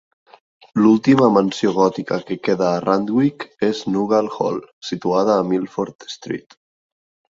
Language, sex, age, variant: Catalan, male, 19-29, Nord-Occidental